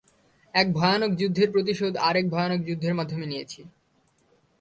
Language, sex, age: Bengali, male, under 19